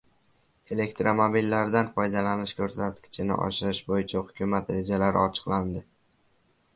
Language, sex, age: Uzbek, male, under 19